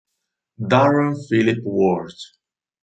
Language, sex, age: Italian, male, 30-39